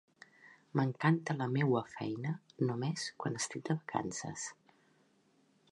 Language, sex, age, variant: Catalan, female, 50-59, Central